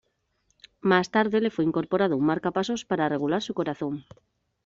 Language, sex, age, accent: Spanish, female, 30-39, España: Norte peninsular (Asturias, Castilla y León, Cantabria, País Vasco, Navarra, Aragón, La Rioja, Guadalajara, Cuenca)